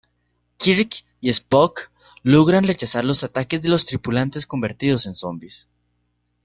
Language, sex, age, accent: Spanish, male, 19-29, Andino-Pacífico: Colombia, Perú, Ecuador, oeste de Bolivia y Venezuela andina